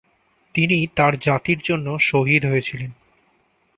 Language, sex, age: Bengali, male, 19-29